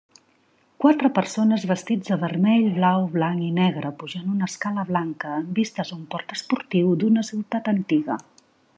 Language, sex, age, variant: Catalan, female, 50-59, Central